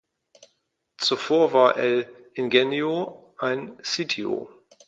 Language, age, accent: German, 50-59, Deutschland Deutsch